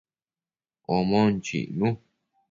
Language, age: Matsés, under 19